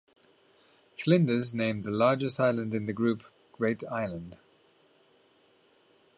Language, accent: English, England English